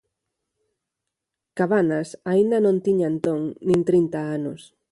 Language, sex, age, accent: Galician, female, 40-49, Normativo (estándar)